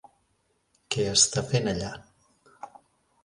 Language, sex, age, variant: Catalan, male, 40-49, Central